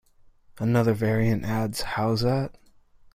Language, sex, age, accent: English, male, 19-29, United States English